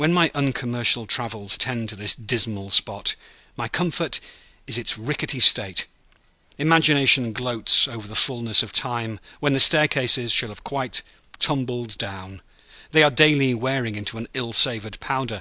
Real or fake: real